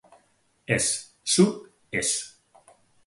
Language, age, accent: Basque, 40-49, Mendebalekoa (Araba, Bizkaia, Gipuzkoako mendebaleko herri batzuk)